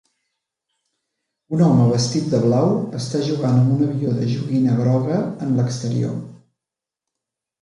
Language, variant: Catalan, Central